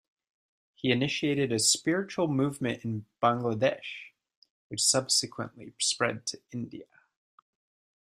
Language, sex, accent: English, male, United States English